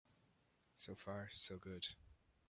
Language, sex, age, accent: English, male, 19-29, Irish English